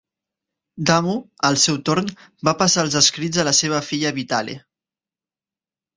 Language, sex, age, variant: Catalan, male, 19-29, Central